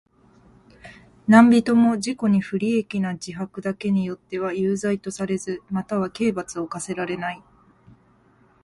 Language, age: Japanese, 19-29